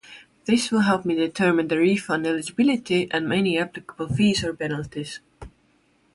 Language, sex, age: English, female, 19-29